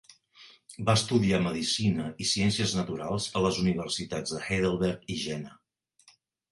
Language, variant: Catalan, Central